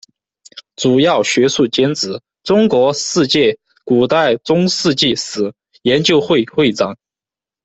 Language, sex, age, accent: Chinese, male, under 19, 出生地：四川省